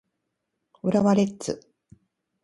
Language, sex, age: Japanese, female, 40-49